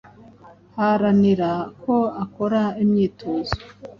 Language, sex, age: Kinyarwanda, female, 40-49